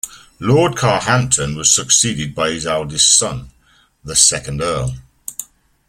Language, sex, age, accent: English, male, 50-59, England English